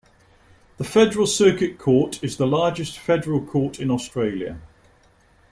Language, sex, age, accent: English, male, 50-59, England English